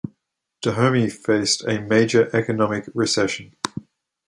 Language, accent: English, Australian English